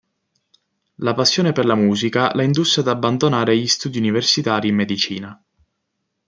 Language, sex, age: Italian, male, 19-29